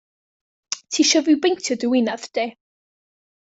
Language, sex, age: Welsh, female, under 19